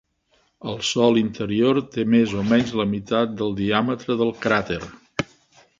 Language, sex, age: Catalan, male, 70-79